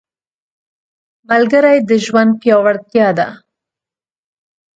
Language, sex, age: Pashto, female, 19-29